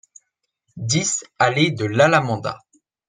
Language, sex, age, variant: French, male, under 19, Français de métropole